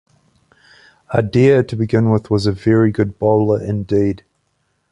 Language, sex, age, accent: English, male, 40-49, New Zealand English